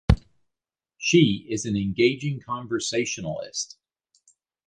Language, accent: English, United States English